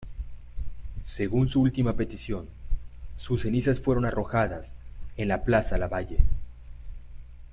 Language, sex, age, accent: Spanish, male, 19-29, México